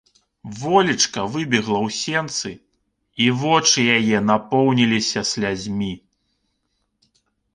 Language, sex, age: Belarusian, male, 30-39